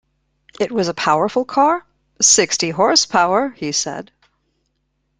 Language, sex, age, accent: English, female, 50-59, United States English